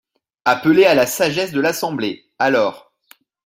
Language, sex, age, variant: French, male, 30-39, Français de métropole